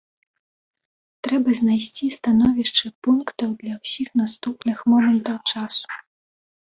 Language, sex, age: Belarusian, female, 19-29